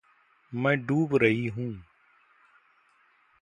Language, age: Hindi, 40-49